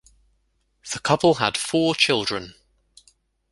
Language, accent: English, England English